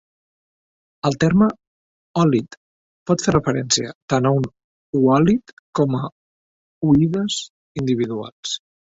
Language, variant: Catalan, Central